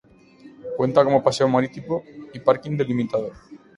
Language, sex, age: Spanish, male, 19-29